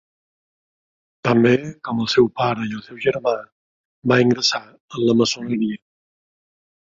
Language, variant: Catalan, Balear